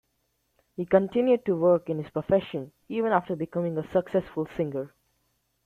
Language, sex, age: English, male, 19-29